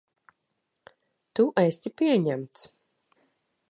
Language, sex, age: Latvian, female, 40-49